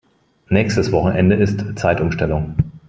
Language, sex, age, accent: German, male, 30-39, Deutschland Deutsch